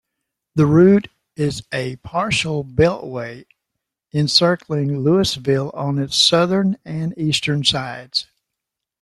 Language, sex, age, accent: English, male, 90+, United States English